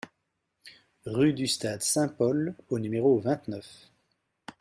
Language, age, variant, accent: French, 40-49, Français d'Europe, Français de Belgique